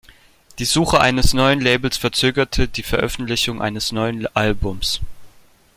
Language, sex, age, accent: German, male, 19-29, Deutschland Deutsch